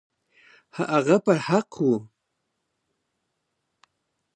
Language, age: Pashto, 40-49